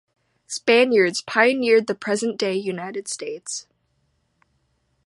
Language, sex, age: English, female, 19-29